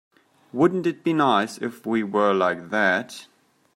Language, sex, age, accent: English, male, 30-39, United States English